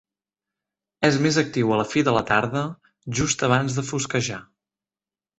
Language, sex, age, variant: Catalan, male, 19-29, Septentrional